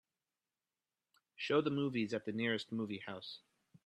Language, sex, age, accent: English, male, 30-39, United States English